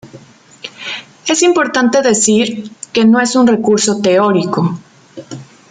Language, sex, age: Spanish, female, 30-39